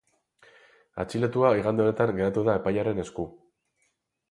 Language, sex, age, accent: Basque, male, 40-49, Mendebalekoa (Araba, Bizkaia, Gipuzkoako mendebaleko herri batzuk)